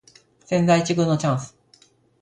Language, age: Japanese, 40-49